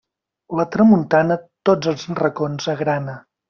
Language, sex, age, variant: Catalan, male, 40-49, Central